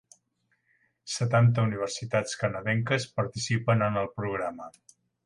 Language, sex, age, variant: Catalan, male, 60-69, Septentrional